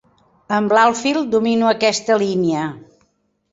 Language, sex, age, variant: Catalan, female, 70-79, Central